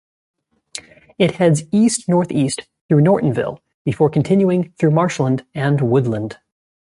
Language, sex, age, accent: English, male, 19-29, United States English